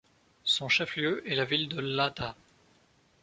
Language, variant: French, Français de métropole